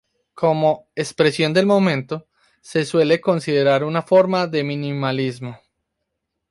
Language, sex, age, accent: Spanish, male, 19-29, Andino-Pacífico: Colombia, Perú, Ecuador, oeste de Bolivia y Venezuela andina